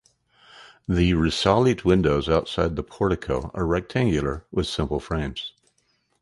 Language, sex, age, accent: English, male, 50-59, United States English